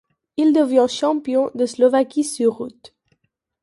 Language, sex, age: French, female, under 19